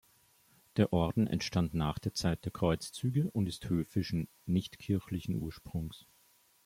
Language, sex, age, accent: German, male, 19-29, Österreichisches Deutsch